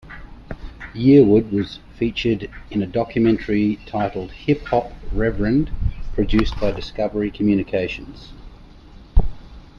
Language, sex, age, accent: English, male, 50-59, Australian English